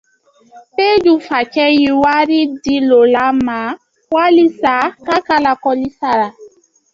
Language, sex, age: Dyula, female, 19-29